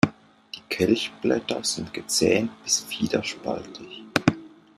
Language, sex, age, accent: German, male, 30-39, Deutschland Deutsch